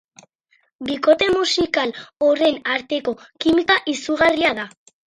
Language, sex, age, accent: Basque, female, under 19, Erdialdekoa edo Nafarra (Gipuzkoa, Nafarroa)